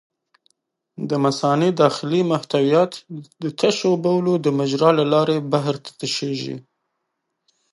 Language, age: Pashto, 19-29